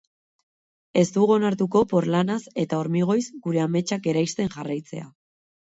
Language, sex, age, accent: Basque, female, 19-29, Mendebalekoa (Araba, Bizkaia, Gipuzkoako mendebaleko herri batzuk)